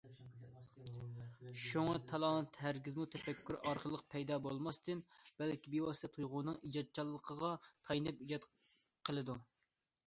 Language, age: Uyghur, 19-29